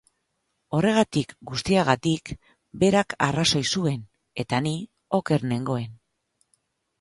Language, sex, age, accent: Basque, female, 50-59, Mendebalekoa (Araba, Bizkaia, Gipuzkoako mendebaleko herri batzuk)